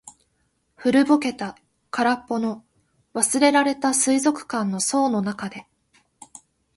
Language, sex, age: Japanese, female, 19-29